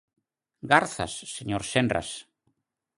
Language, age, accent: Galician, 60-69, Normativo (estándar)